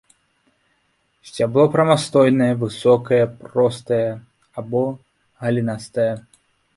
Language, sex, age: Belarusian, male, 19-29